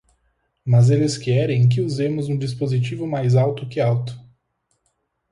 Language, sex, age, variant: Portuguese, male, 19-29, Portuguese (Brasil)